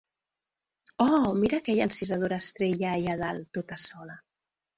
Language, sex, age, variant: Catalan, female, 50-59, Central